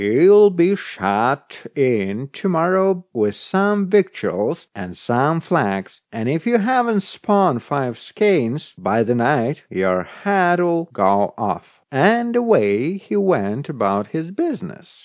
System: none